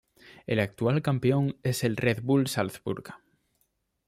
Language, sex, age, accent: Spanish, male, under 19, España: Norte peninsular (Asturias, Castilla y León, Cantabria, País Vasco, Navarra, Aragón, La Rioja, Guadalajara, Cuenca)